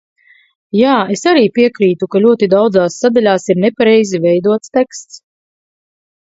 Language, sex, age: Latvian, female, 30-39